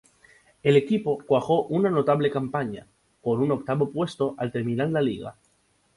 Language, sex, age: Spanish, male, 19-29